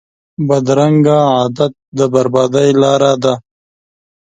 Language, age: Pashto, 19-29